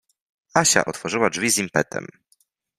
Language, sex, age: Polish, male, 19-29